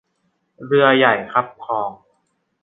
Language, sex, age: Thai, male, under 19